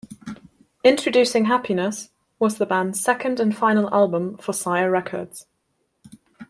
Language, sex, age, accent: English, female, 19-29, England English